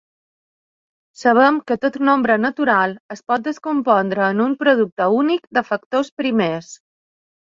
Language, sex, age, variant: Catalan, female, 50-59, Balear